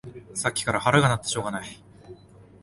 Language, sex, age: Japanese, male, 19-29